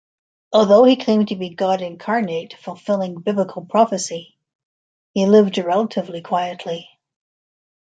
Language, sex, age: English, female, 60-69